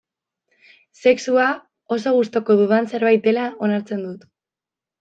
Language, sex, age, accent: Basque, female, 19-29, Mendebalekoa (Araba, Bizkaia, Gipuzkoako mendebaleko herri batzuk)